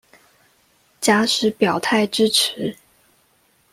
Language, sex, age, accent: Chinese, female, 19-29, 出生地：宜蘭縣